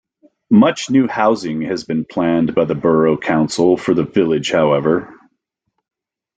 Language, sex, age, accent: English, male, 50-59, United States English